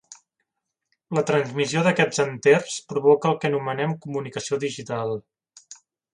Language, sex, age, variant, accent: Catalan, male, 30-39, Central, central